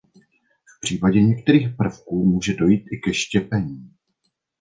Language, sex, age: Czech, male, 30-39